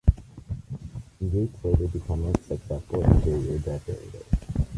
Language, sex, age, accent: English, male, under 19, United States English